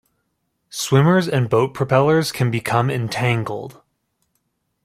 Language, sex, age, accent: English, male, 30-39, United States English